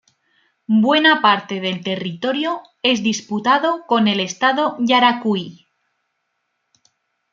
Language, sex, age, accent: Spanish, female, 19-29, España: Norte peninsular (Asturias, Castilla y León, Cantabria, País Vasco, Navarra, Aragón, La Rioja, Guadalajara, Cuenca)